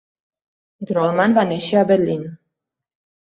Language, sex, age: Catalan, female, 40-49